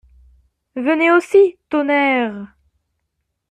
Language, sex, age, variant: French, female, 19-29, Français de métropole